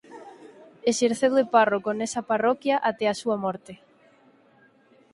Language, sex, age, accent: Galician, female, 19-29, Atlántico (seseo e gheada)